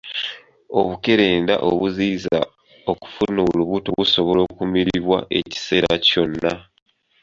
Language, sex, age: Ganda, male, 19-29